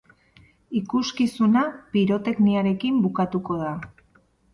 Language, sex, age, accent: Basque, female, 40-49, Erdialdekoa edo Nafarra (Gipuzkoa, Nafarroa)